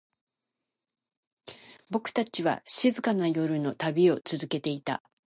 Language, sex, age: Japanese, female, 60-69